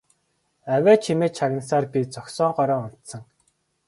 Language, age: Mongolian, 19-29